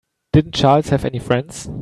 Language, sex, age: English, male, 19-29